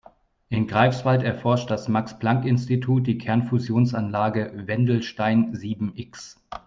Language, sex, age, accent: German, male, 30-39, Deutschland Deutsch